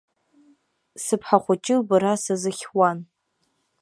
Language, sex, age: Abkhazian, female, under 19